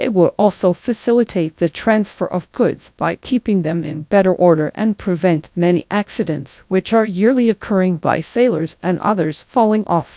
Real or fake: fake